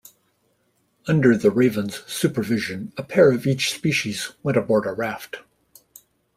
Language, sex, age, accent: English, male, 60-69, United States English